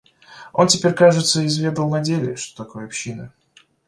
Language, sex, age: Russian, male, 19-29